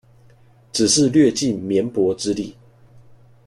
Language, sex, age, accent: Chinese, male, 19-29, 出生地：臺北市